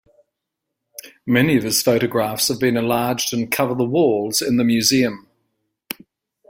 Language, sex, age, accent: English, male, 60-69, England English